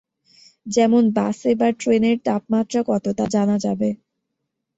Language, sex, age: Bengali, female, under 19